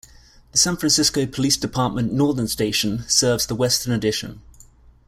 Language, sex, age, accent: English, male, 30-39, England English